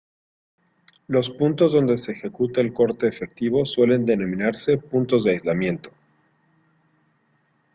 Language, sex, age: Spanish, male, 40-49